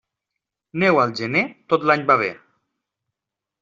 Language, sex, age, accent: Catalan, male, 40-49, valencià